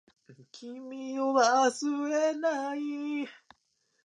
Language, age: Japanese, under 19